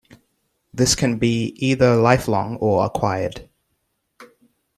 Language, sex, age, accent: English, male, 19-29, England English